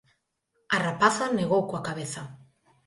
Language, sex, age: Galician, female, 19-29